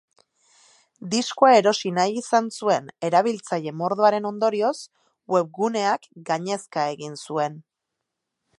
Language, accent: Basque, Erdialdekoa edo Nafarra (Gipuzkoa, Nafarroa)